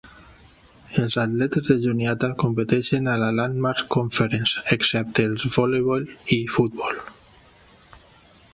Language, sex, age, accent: Catalan, male, 40-49, valencià